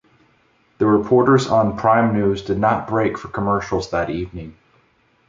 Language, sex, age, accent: English, male, 30-39, United States English